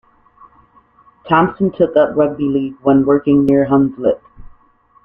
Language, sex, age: English, female, 19-29